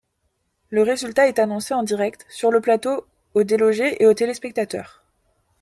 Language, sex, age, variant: French, female, 19-29, Français de métropole